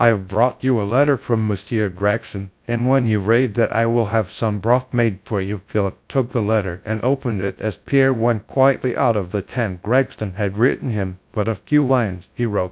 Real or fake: fake